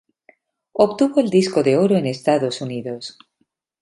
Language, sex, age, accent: Spanish, female, 40-49, España: Norte peninsular (Asturias, Castilla y León, Cantabria, País Vasco, Navarra, Aragón, La Rioja, Guadalajara, Cuenca)